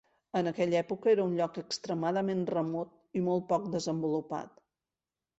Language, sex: Catalan, female